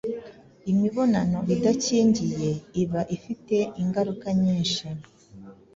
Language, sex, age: Kinyarwanda, female, 40-49